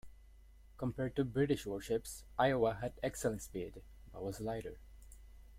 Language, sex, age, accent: English, male, 19-29, United States English